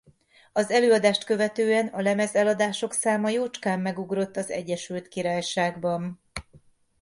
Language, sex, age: Hungarian, female, 40-49